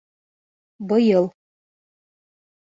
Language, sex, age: Bashkir, female, 19-29